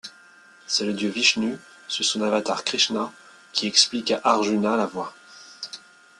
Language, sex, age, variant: French, male, 30-39, Français de métropole